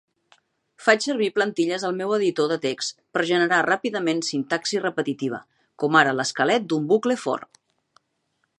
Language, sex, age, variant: Catalan, female, 40-49, Central